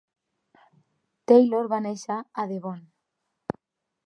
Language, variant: Catalan, Central